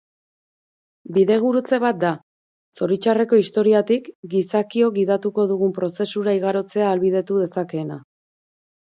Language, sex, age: Basque, female, 40-49